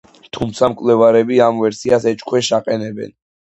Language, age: Georgian, under 19